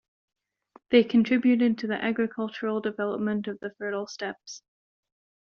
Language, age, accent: English, 19-29, United States English